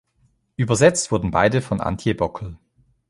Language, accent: German, Schweizerdeutsch